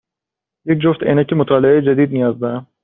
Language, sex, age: Persian, male, under 19